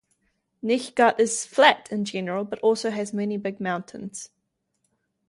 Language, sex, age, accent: English, female, 19-29, New Zealand English